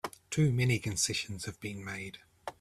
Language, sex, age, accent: English, male, 30-39, New Zealand English